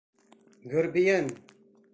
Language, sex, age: Bashkir, male, 40-49